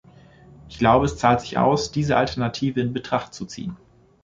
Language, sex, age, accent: German, male, 19-29, Deutschland Deutsch